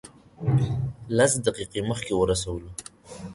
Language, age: Pashto, 19-29